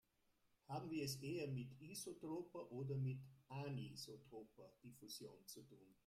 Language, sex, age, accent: German, male, 70-79, Österreichisches Deutsch